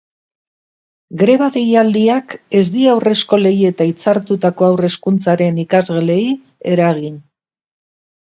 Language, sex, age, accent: Basque, female, 60-69, Mendebalekoa (Araba, Bizkaia, Gipuzkoako mendebaleko herri batzuk)